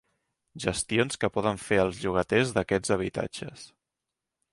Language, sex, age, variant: Catalan, male, 19-29, Central